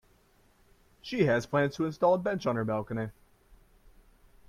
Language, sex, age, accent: English, male, 19-29, United States English